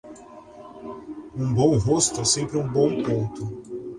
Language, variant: Portuguese, Portuguese (Brasil)